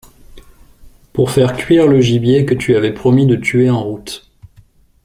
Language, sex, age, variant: French, male, 30-39, Français de métropole